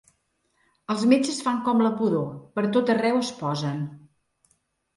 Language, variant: Catalan, Central